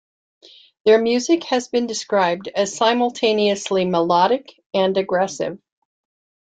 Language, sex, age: English, female, 60-69